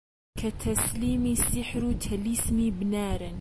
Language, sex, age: Central Kurdish, female, 19-29